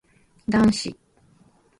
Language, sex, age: Japanese, female, 19-29